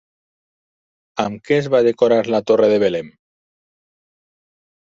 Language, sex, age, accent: Catalan, male, 40-49, valencià